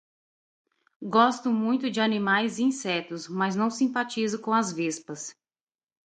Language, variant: Portuguese, Portuguese (Brasil)